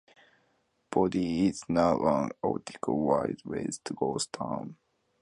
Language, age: English, 19-29